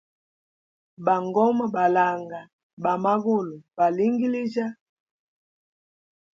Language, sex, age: Hemba, female, 30-39